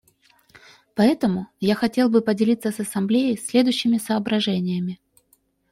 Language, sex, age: Russian, female, 40-49